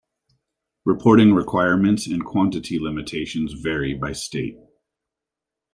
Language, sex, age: English, male, 40-49